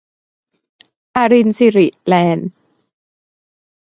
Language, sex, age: Thai, male, 19-29